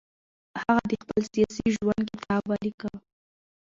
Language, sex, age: Pashto, female, 19-29